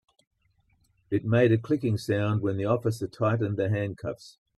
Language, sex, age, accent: English, male, 60-69, Australian English